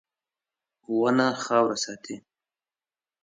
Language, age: Pashto, 19-29